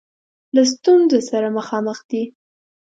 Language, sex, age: Pashto, female, under 19